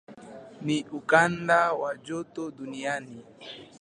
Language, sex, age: Swahili, male, 19-29